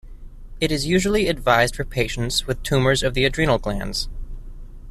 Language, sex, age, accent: English, male, 19-29, United States English